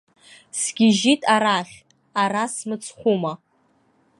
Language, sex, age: Abkhazian, female, under 19